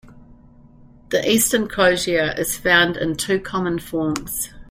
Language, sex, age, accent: English, female, 60-69, New Zealand English